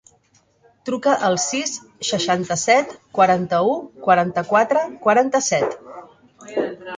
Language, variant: Catalan, Central